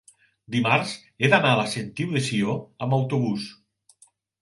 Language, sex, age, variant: Catalan, male, 50-59, Nord-Occidental